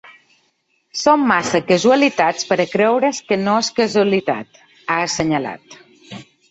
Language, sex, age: Catalan, female, 30-39